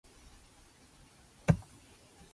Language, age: Japanese, 19-29